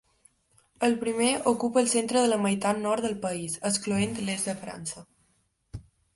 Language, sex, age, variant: Catalan, female, under 19, Balear